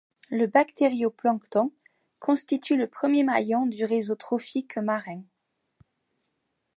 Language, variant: French, Français de métropole